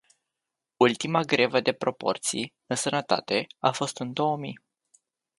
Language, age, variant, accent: Romanian, 19-29, Romanian-Romania, Muntenesc